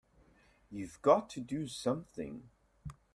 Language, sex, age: English, male, 19-29